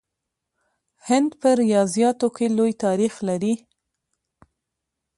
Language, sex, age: Pashto, female, 19-29